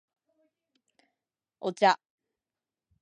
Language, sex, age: Japanese, female, 19-29